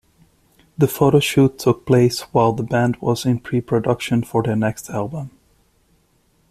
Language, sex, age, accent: English, male, 30-39, United States English